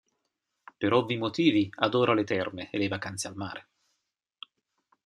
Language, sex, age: Italian, male, 50-59